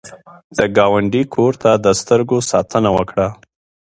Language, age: Pashto, 30-39